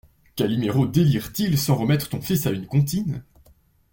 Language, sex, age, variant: French, male, 19-29, Français de métropole